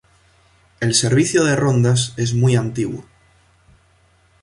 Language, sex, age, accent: Spanish, male, 19-29, España: Norte peninsular (Asturias, Castilla y León, Cantabria, País Vasco, Navarra, Aragón, La Rioja, Guadalajara, Cuenca)